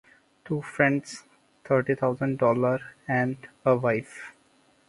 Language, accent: English, India and South Asia (India, Pakistan, Sri Lanka)